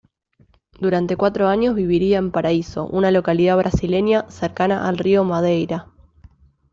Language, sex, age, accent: Spanish, female, 19-29, Rioplatense: Argentina, Uruguay, este de Bolivia, Paraguay